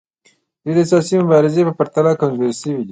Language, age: Pashto, 19-29